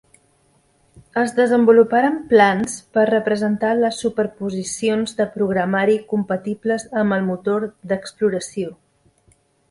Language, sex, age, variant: Catalan, female, 40-49, Central